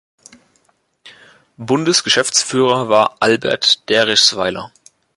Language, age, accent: German, under 19, Deutschland Deutsch